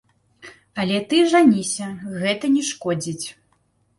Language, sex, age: Belarusian, female, 30-39